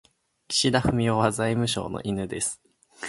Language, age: Japanese, 19-29